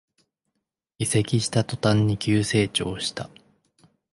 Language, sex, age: Japanese, male, 19-29